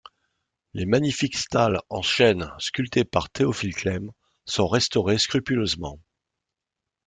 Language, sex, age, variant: French, male, 60-69, Français de métropole